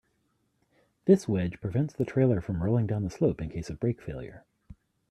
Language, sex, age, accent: English, male, 40-49, United States English